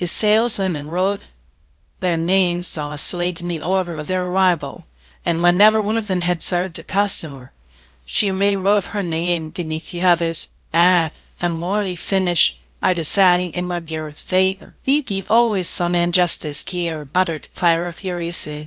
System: TTS, VITS